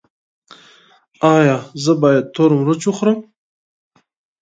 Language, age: Pashto, 30-39